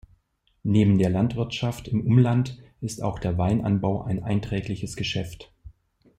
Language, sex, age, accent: German, male, 30-39, Deutschland Deutsch